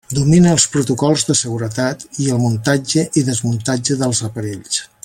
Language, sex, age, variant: Catalan, male, 50-59, Septentrional